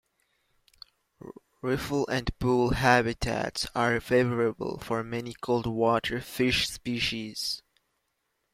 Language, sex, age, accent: English, male, 19-29, West Indies and Bermuda (Bahamas, Bermuda, Jamaica, Trinidad)